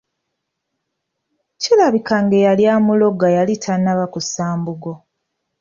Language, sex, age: Ganda, female, 30-39